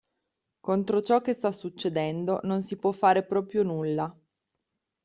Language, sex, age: Italian, female, 30-39